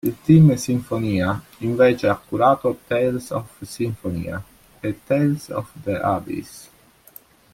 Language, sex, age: Italian, male, 40-49